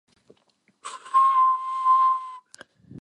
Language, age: English, 19-29